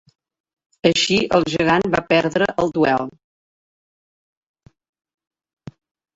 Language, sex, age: Catalan, female, 60-69